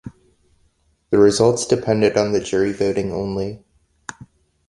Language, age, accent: English, 30-39, United States English